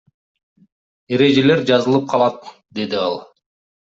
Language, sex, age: Kyrgyz, male, 40-49